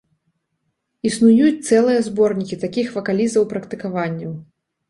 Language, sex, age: Belarusian, female, 30-39